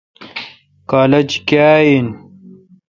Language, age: Kalkoti, 19-29